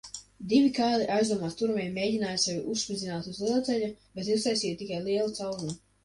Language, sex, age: Latvian, male, under 19